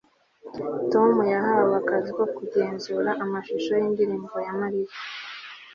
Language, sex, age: Kinyarwanda, female, 19-29